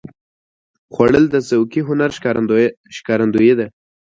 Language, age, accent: Pashto, 19-29, معیاري پښتو